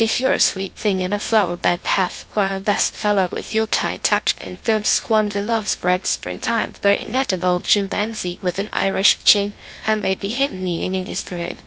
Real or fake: fake